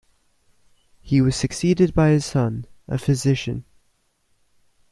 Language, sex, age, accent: English, male, under 19, England English